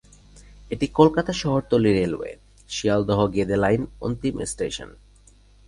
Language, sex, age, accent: Bengali, male, 19-29, Native